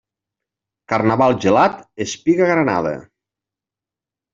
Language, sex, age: Catalan, male, 40-49